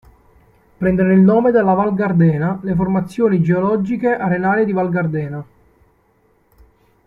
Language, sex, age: Italian, male, 19-29